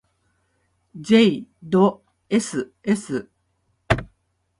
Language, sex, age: Japanese, female, 60-69